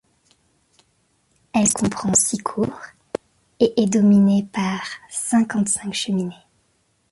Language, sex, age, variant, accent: French, male, 30-39, Français d'Europe, Français de Suisse